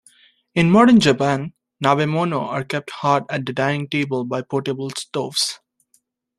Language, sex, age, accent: English, male, 19-29, United States English